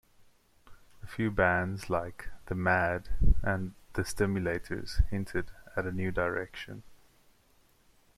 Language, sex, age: English, male, 19-29